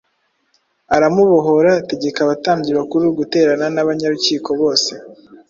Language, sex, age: Kinyarwanda, male, 19-29